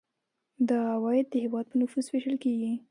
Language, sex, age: Pashto, female, 19-29